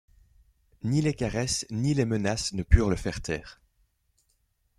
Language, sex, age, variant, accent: French, male, 19-29, Français d'Europe, Français de Belgique